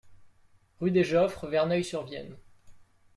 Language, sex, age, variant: French, male, 19-29, Français de métropole